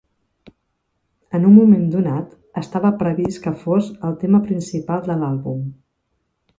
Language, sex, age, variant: Catalan, female, 50-59, Central